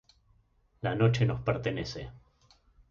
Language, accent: Spanish, Rioplatense: Argentina, Uruguay, este de Bolivia, Paraguay